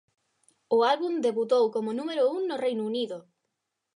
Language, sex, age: Galician, female, 30-39